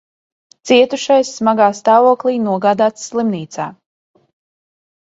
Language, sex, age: Latvian, female, 30-39